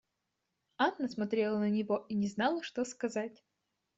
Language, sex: Russian, female